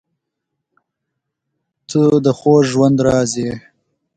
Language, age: Pashto, 19-29